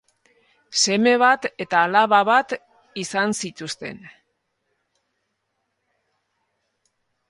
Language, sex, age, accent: Basque, female, 50-59, Erdialdekoa edo Nafarra (Gipuzkoa, Nafarroa)